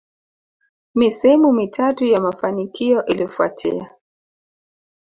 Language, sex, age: Swahili, female, 30-39